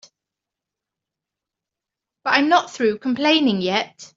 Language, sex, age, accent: English, female, 30-39, England English